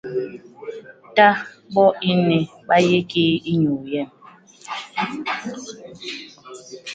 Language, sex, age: Basaa, female, 30-39